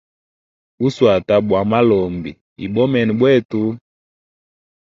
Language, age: Hemba, 19-29